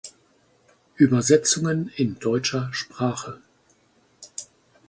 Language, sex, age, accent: German, male, 50-59, Deutschland Deutsch